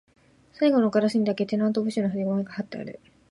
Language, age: Japanese, 19-29